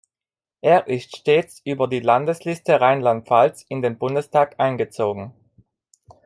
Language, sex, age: German, male, 30-39